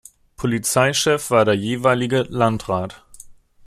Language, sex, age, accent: German, male, 19-29, Deutschland Deutsch